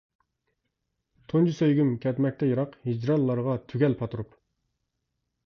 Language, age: Uyghur, 30-39